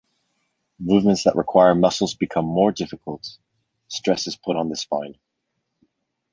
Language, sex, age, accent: English, male, 19-29, Canadian English